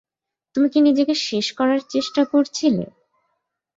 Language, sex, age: Bengali, female, 19-29